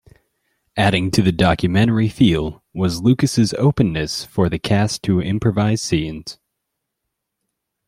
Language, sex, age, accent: English, male, 19-29, United States English